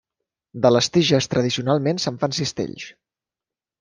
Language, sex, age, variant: Catalan, male, 30-39, Central